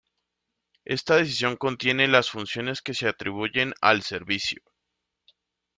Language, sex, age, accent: Spanish, male, 30-39, Caribe: Cuba, Venezuela, Puerto Rico, República Dominicana, Panamá, Colombia caribeña, México caribeño, Costa del golfo de México